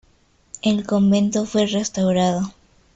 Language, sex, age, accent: Spanish, female, under 19, Andino-Pacífico: Colombia, Perú, Ecuador, oeste de Bolivia y Venezuela andina